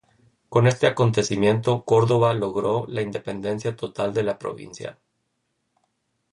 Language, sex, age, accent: Spanish, male, 30-39, México